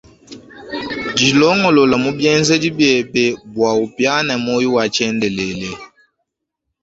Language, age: Luba-Lulua, 19-29